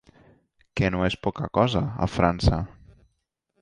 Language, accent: Catalan, valencià